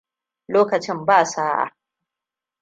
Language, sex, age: Hausa, female, 30-39